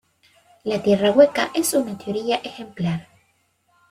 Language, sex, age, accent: Spanish, female, 19-29, América central